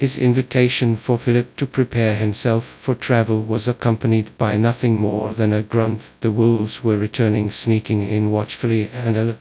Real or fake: fake